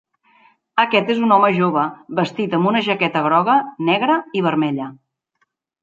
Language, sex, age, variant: Catalan, female, 40-49, Central